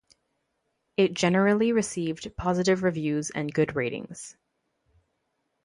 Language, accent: English, Canadian English